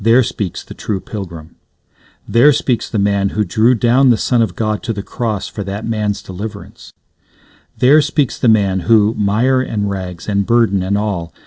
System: none